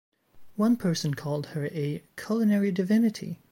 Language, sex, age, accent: English, female, 30-39, United States English